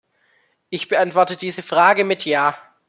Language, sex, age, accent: German, male, under 19, Deutschland Deutsch